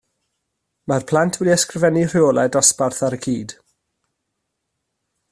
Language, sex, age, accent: Welsh, male, 30-39, Y Deyrnas Unedig Cymraeg